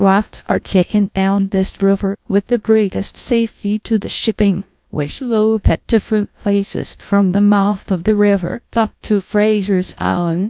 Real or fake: fake